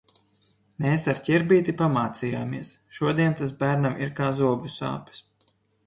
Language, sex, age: Latvian, male, 19-29